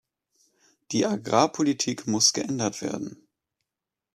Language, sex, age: German, male, 19-29